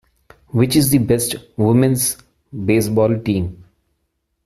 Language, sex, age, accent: English, male, 30-39, India and South Asia (India, Pakistan, Sri Lanka)